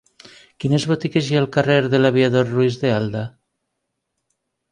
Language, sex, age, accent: Catalan, female, 40-49, valencià